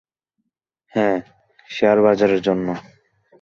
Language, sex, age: Bengali, male, 19-29